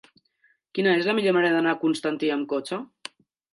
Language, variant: Catalan, Central